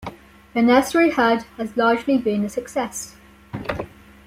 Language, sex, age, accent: English, female, under 19, England English